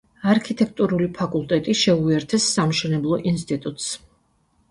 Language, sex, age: Georgian, female, 50-59